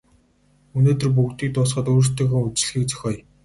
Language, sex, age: Mongolian, male, 19-29